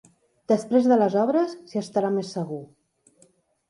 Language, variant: Catalan, Central